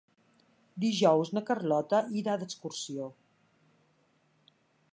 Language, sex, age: Catalan, female, 50-59